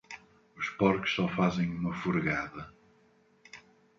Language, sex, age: Portuguese, male, 50-59